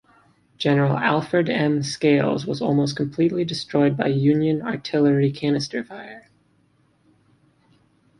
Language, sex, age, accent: English, male, 19-29, United States English